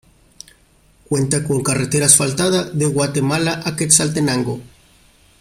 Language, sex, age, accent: Spanish, male, 19-29, México